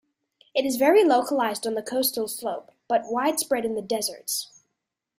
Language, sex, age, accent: English, male, under 19, Australian English